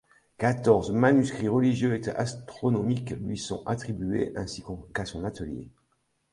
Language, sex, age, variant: French, male, 60-69, Français de métropole